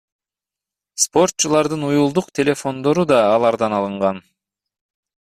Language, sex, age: Kyrgyz, male, 30-39